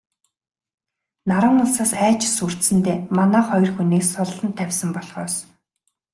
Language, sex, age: Mongolian, female, 19-29